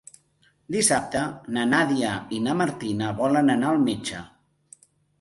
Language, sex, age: Catalan, male, 40-49